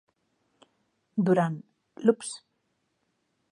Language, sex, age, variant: Catalan, female, 50-59, Central